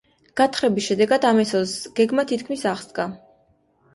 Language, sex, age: Georgian, female, 19-29